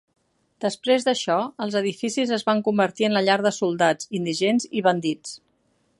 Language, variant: Catalan, Central